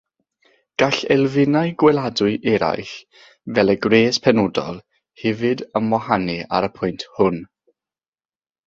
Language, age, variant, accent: Welsh, 19-29, South-Eastern Welsh, Y Deyrnas Unedig Cymraeg